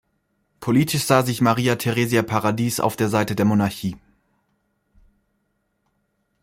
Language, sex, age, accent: German, male, 19-29, Deutschland Deutsch